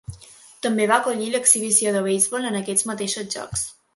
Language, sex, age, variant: Catalan, female, under 19, Balear